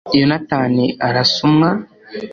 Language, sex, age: Kinyarwanda, male, under 19